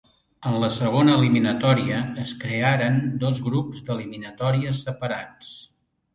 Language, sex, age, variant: Catalan, male, 60-69, Central